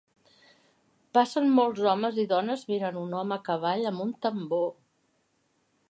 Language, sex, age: Catalan, female, 60-69